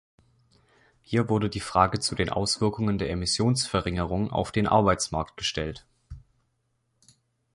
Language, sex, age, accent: German, male, 19-29, Deutschland Deutsch